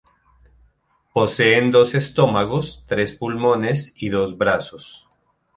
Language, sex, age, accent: Spanish, male, 40-49, Andino-Pacífico: Colombia, Perú, Ecuador, oeste de Bolivia y Venezuela andina